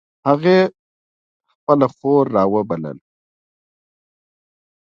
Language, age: Pashto, 30-39